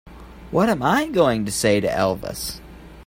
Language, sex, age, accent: English, male, under 19, United States English